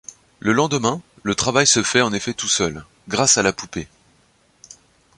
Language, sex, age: French, male, 30-39